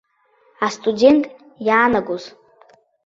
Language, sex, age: Abkhazian, female, under 19